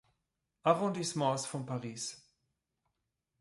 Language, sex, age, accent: German, male, 40-49, Österreichisches Deutsch